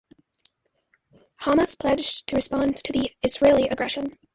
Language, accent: English, United States English